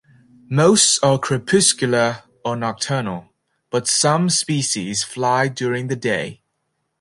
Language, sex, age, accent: English, male, 19-29, United States English